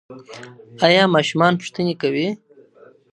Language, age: Pashto, 19-29